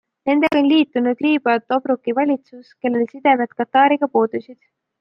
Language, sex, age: Estonian, female, 19-29